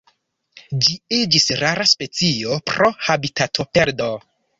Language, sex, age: Esperanto, male, 19-29